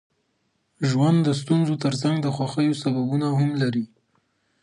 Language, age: Pashto, 19-29